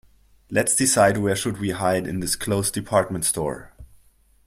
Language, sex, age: English, male, 30-39